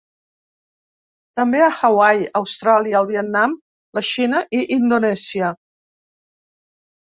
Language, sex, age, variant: Catalan, female, 70-79, Central